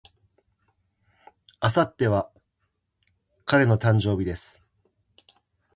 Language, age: Japanese, 50-59